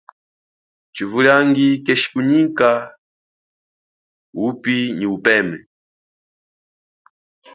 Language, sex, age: Chokwe, male, 40-49